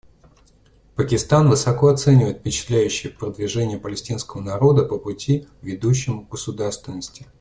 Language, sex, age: Russian, male, 30-39